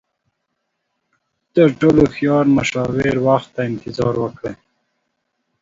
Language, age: Pashto, 19-29